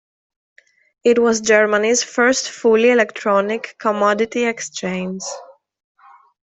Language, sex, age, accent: English, female, 19-29, United States English